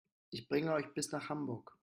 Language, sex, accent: German, male, Deutschland Deutsch